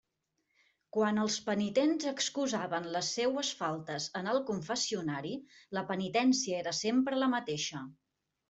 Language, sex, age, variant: Catalan, female, 40-49, Central